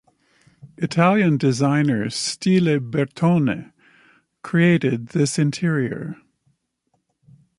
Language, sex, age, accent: English, male, 60-69, Canadian English